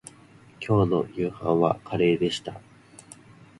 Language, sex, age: Japanese, male, 19-29